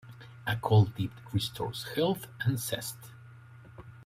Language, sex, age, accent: English, male, 40-49, United States English